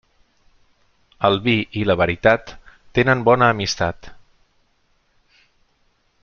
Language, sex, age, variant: Catalan, male, 40-49, Central